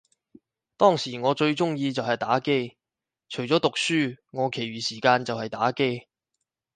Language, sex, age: Cantonese, male, 19-29